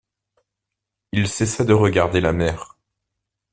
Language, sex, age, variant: French, male, 30-39, Français de métropole